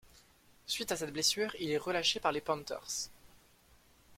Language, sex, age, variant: French, male, 19-29, Français de métropole